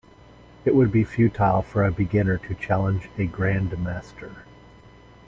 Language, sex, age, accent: English, male, 40-49, United States English